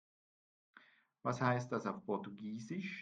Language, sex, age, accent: German, male, 50-59, Schweizerdeutsch